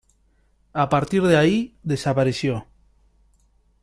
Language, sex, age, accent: Spanish, male, 19-29, Rioplatense: Argentina, Uruguay, este de Bolivia, Paraguay